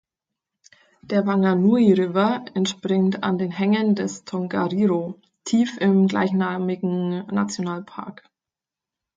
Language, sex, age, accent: German, female, 19-29, Deutschland Deutsch